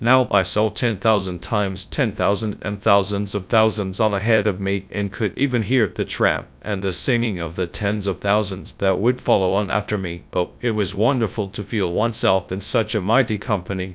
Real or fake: fake